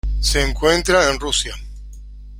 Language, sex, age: Spanish, male, 50-59